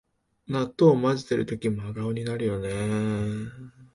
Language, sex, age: Japanese, male, 19-29